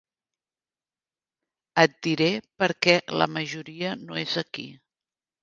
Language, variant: Catalan, Central